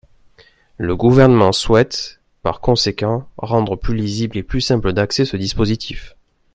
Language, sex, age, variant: French, male, 19-29, Français de métropole